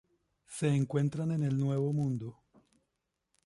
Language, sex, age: Spanish, male, 50-59